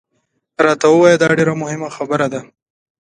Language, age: Pashto, 30-39